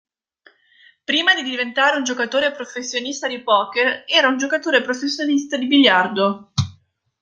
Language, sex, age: Italian, female, 19-29